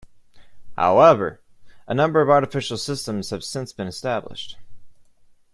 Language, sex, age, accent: English, male, 19-29, United States English